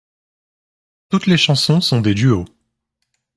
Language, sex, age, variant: French, male, 30-39, Français de métropole